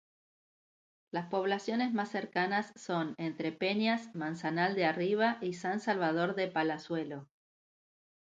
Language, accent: Spanish, Rioplatense: Argentina, Uruguay, este de Bolivia, Paraguay